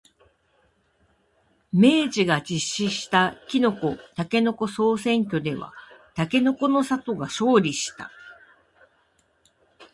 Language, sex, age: Japanese, female, 50-59